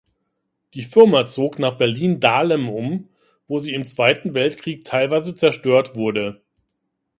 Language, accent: German, Deutschland Deutsch